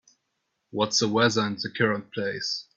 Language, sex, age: English, male, 19-29